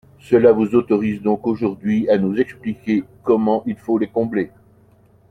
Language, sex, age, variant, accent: French, male, 50-59, Français d'Europe, Français de Belgique